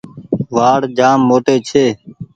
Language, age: Goaria, 19-29